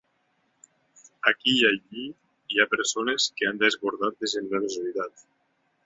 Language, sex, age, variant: Catalan, male, 19-29, Nord-Occidental